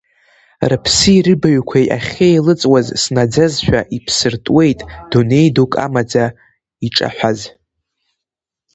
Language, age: Abkhazian, under 19